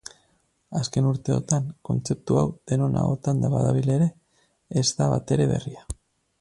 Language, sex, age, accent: Basque, male, 30-39, Mendebalekoa (Araba, Bizkaia, Gipuzkoako mendebaleko herri batzuk)